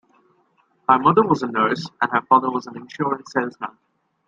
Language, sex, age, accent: English, male, 19-29, United States English